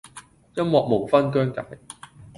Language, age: Cantonese, 19-29